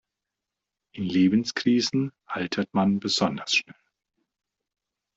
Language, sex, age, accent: German, male, 40-49, Deutschland Deutsch